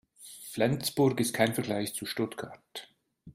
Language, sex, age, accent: German, male, 40-49, Schweizerdeutsch